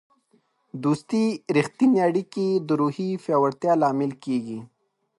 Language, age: Pashto, 19-29